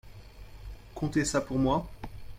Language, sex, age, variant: French, male, 19-29, Français de métropole